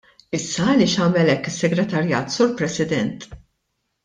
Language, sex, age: Maltese, female, 50-59